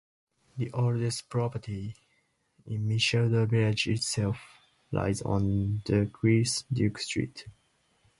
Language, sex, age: English, male, 19-29